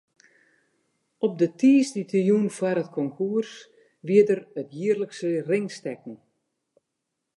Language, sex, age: Western Frisian, female, 60-69